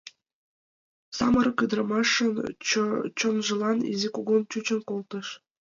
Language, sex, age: Mari, female, 19-29